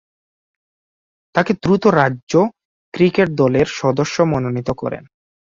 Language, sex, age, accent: Bengali, male, 19-29, fluent